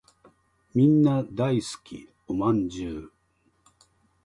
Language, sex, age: Japanese, male, 50-59